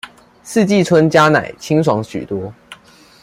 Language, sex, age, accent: Chinese, male, under 19, 出生地：臺中市